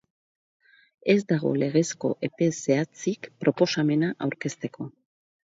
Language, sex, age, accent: Basque, female, 60-69, Mendebalekoa (Araba, Bizkaia, Gipuzkoako mendebaleko herri batzuk)